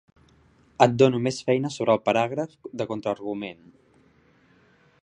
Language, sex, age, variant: Catalan, male, 19-29, Central